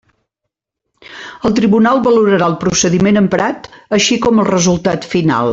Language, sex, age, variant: Catalan, female, 50-59, Central